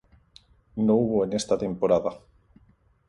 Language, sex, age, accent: Spanish, male, 40-49, España: Sur peninsular (Andalucia, Extremadura, Murcia)